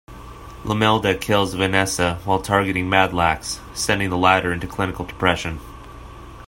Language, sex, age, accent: English, male, 19-29, United States English